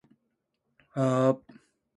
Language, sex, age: Japanese, male, 19-29